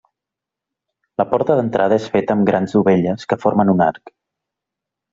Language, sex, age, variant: Catalan, male, 19-29, Central